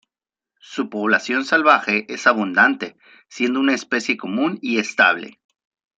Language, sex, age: Spanish, male, 30-39